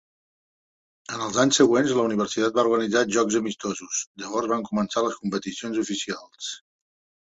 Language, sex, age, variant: Catalan, male, 50-59, Central